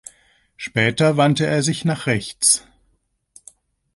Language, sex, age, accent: German, male, 50-59, Deutschland Deutsch